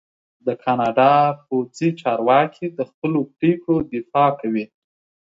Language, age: Pashto, 30-39